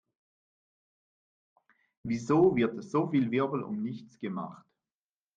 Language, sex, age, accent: German, male, 50-59, Schweizerdeutsch